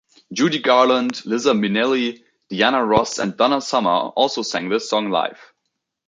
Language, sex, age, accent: English, male, 19-29, United States English